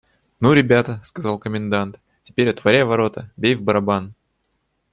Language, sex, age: Russian, male, 19-29